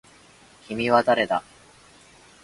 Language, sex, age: Japanese, male, 19-29